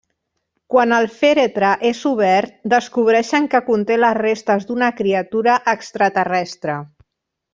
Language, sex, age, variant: Catalan, female, 40-49, Central